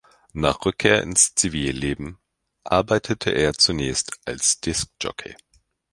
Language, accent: German, Deutschland Deutsch